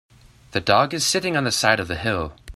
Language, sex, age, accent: English, male, 19-29, United States English